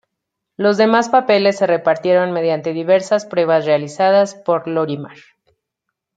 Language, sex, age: Spanish, female, 30-39